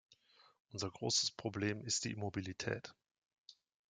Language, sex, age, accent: German, male, 30-39, Deutschland Deutsch